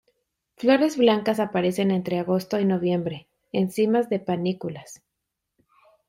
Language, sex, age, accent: Spanish, female, 30-39, México